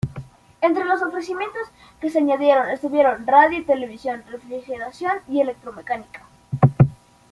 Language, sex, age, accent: Spanish, male, 19-29, Andino-Pacífico: Colombia, Perú, Ecuador, oeste de Bolivia y Venezuela andina